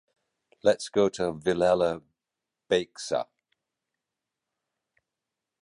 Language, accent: English, England English